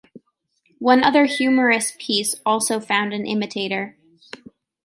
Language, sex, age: English, female, 19-29